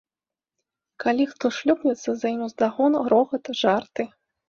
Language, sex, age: Belarusian, female, 40-49